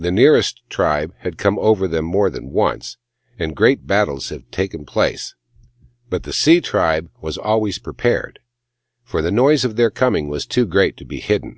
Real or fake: real